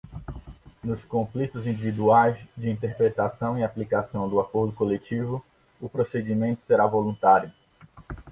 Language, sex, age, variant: Portuguese, male, 30-39, Portuguese (Brasil)